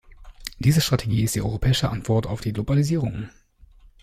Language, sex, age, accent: German, male, 30-39, Deutschland Deutsch